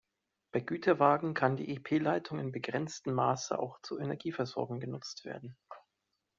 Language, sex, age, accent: German, male, 30-39, Deutschland Deutsch